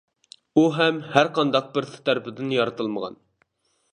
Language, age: Uyghur, 30-39